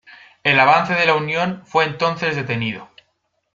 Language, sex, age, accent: Spanish, male, 19-29, España: Centro-Sur peninsular (Madrid, Toledo, Castilla-La Mancha)